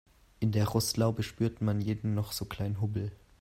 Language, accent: German, Deutschland Deutsch